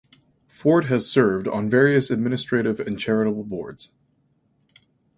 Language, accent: English, United States English